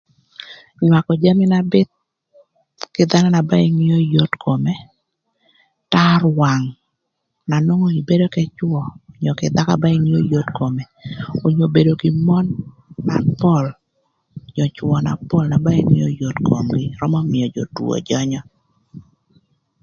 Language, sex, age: Thur, female, 40-49